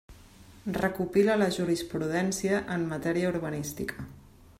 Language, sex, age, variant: Catalan, female, 30-39, Central